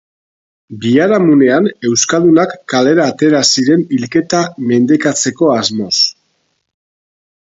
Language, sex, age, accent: Basque, male, 50-59, Mendebalekoa (Araba, Bizkaia, Gipuzkoako mendebaleko herri batzuk)